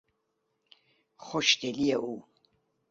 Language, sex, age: Persian, female, 60-69